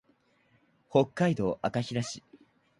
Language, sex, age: Japanese, male, 19-29